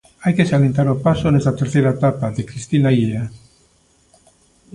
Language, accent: Galician, Normativo (estándar)